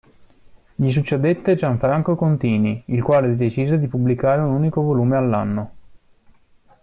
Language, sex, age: Italian, male, 30-39